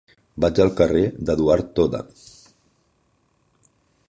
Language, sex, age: Catalan, male, 50-59